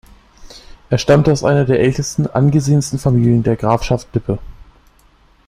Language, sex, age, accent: German, male, under 19, Deutschland Deutsch